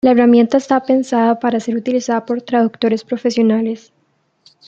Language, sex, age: Spanish, male, 90+